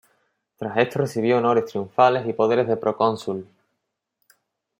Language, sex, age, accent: Spanish, male, 19-29, España: Sur peninsular (Andalucia, Extremadura, Murcia)